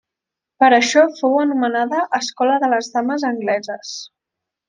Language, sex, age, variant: Catalan, female, under 19, Central